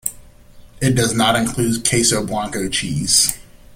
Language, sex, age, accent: English, male, 30-39, United States English